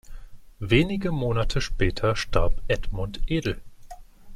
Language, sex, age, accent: German, male, 19-29, Deutschland Deutsch